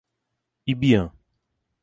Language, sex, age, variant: Portuguese, male, 19-29, Portuguese (Brasil)